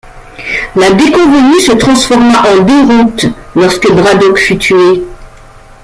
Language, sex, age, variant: French, female, 50-59, Français de métropole